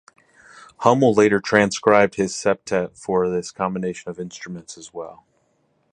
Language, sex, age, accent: English, male, 40-49, United States English